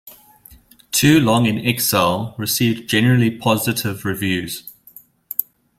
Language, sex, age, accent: English, male, 19-29, Southern African (South Africa, Zimbabwe, Namibia)